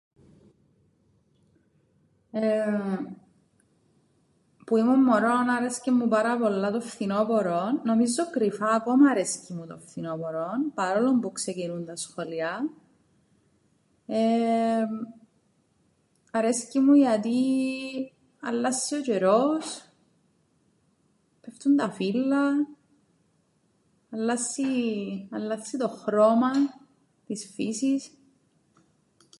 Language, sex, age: Greek, female, 30-39